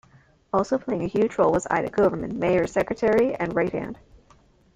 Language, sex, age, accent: English, female, under 19, United States English